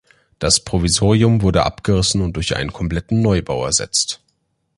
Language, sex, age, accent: German, male, 19-29, Deutschland Deutsch